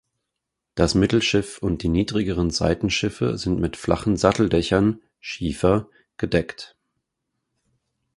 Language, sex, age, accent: German, male, 30-39, Deutschland Deutsch